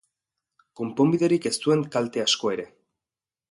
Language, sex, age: Basque, male, 19-29